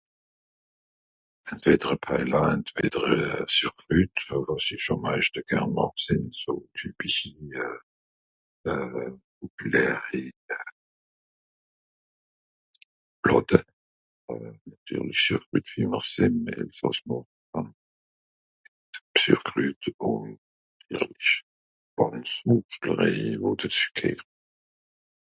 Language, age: Swiss German, 70-79